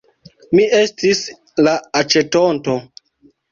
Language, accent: Esperanto, Internacia